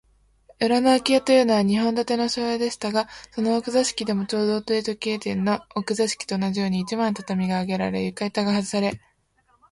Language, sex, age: Japanese, female, 19-29